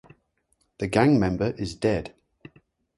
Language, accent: English, England English